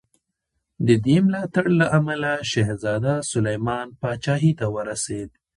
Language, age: Pashto, 30-39